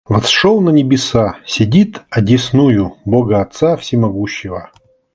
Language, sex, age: Russian, male, 40-49